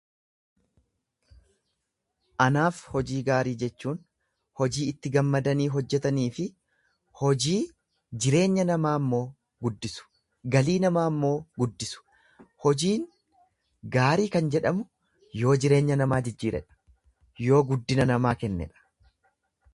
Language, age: Oromo, 30-39